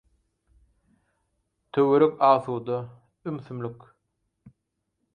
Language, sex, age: Turkmen, male, 30-39